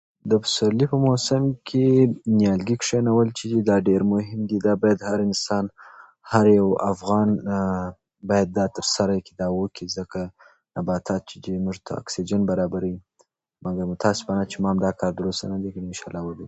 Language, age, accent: Pashto, 19-29, معیاري پښتو